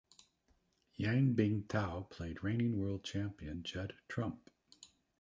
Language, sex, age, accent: English, male, 60-69, United States English